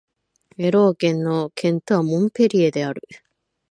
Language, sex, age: Japanese, female, 19-29